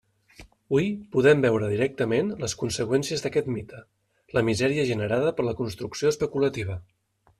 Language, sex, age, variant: Catalan, male, 30-39, Nord-Occidental